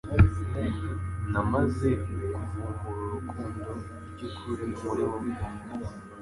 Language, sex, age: Kinyarwanda, male, 19-29